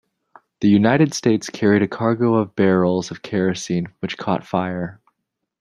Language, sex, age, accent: English, male, 19-29, United States English